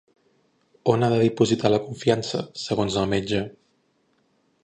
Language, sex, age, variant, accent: Catalan, male, 19-29, Central, central